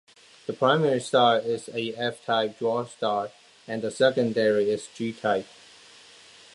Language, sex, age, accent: English, male, 19-29, Hong Kong English